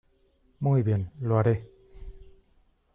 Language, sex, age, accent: Spanish, male, 40-49, España: Norte peninsular (Asturias, Castilla y León, Cantabria, País Vasco, Navarra, Aragón, La Rioja, Guadalajara, Cuenca)